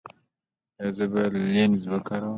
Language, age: Pashto, 19-29